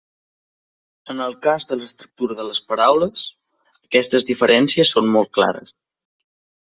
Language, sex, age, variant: Catalan, male, 19-29, Central